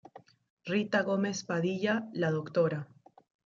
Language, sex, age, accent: Spanish, female, 19-29, Andino-Pacífico: Colombia, Perú, Ecuador, oeste de Bolivia y Venezuela andina